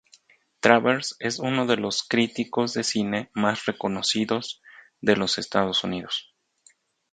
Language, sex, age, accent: Spanish, male, 40-49, México